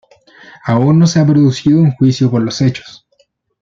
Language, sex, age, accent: Spanish, male, 19-29, Chileno: Chile, Cuyo